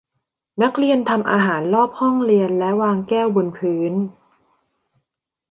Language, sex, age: Thai, female, 19-29